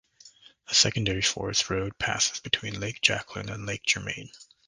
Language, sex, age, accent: English, male, 19-29, United States English